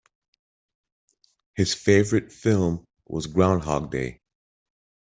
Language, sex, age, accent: English, male, 50-59, United States English